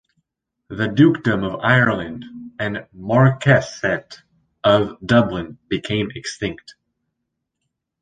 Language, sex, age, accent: English, male, under 19, United States English